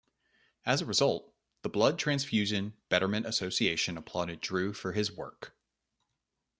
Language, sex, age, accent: English, male, 30-39, United States English